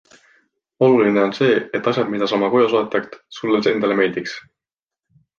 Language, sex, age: Estonian, male, 19-29